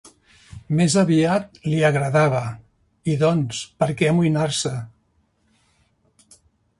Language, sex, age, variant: Catalan, male, 60-69, Central